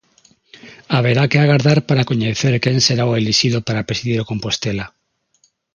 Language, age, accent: Galician, 40-49, Normativo (estándar); Neofalante